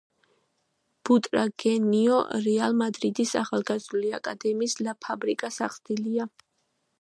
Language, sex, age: Georgian, female, 19-29